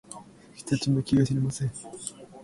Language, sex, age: Japanese, male, 19-29